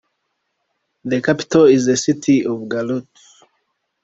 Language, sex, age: English, male, 19-29